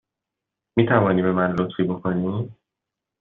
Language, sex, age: Persian, male, 19-29